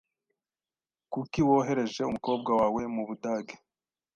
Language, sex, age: Kinyarwanda, male, 19-29